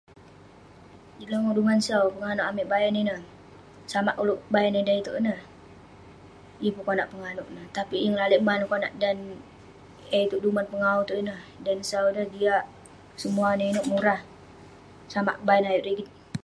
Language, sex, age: Western Penan, female, under 19